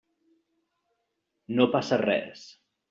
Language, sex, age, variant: Catalan, male, 30-39, Central